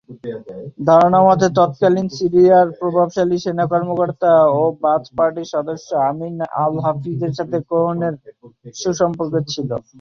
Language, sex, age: Bengali, male, 19-29